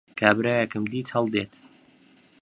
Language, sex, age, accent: Central Kurdish, male, 19-29, سۆرانی